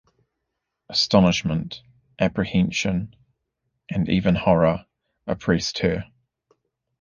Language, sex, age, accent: English, male, 30-39, New Zealand English